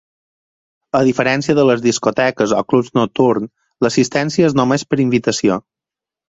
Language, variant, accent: Catalan, Balear, mallorquí